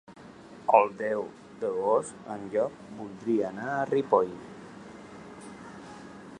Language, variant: Catalan, Central